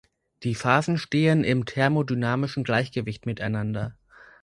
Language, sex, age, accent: German, male, 30-39, Deutschland Deutsch